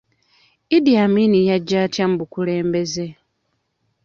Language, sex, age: Ganda, female, 30-39